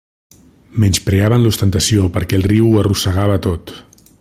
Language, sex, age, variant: Catalan, male, 40-49, Central